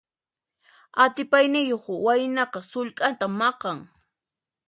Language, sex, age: Puno Quechua, female, 30-39